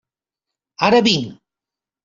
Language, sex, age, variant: Catalan, male, 50-59, Central